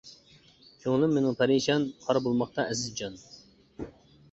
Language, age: Uyghur, 30-39